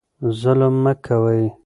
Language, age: Pashto, 30-39